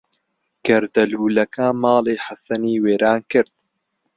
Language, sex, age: Central Kurdish, male, under 19